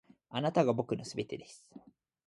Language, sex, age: Japanese, male, 19-29